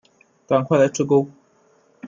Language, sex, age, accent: Chinese, male, 19-29, 出生地：山东省